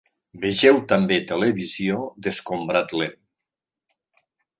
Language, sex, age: Catalan, male, 60-69